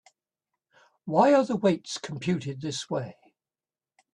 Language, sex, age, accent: English, male, 70-79, England English